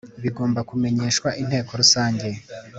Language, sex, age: Kinyarwanda, male, 19-29